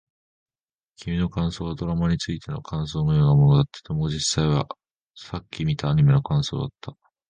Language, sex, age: Japanese, male, under 19